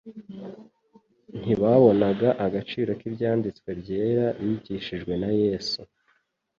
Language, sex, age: Kinyarwanda, male, 19-29